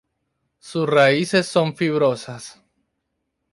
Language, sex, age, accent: Spanish, male, 19-29, Andino-Pacífico: Colombia, Perú, Ecuador, oeste de Bolivia y Venezuela andina